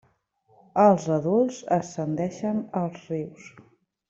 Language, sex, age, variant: Catalan, female, 19-29, Central